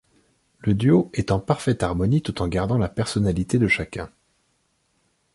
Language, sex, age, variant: French, male, 30-39, Français de métropole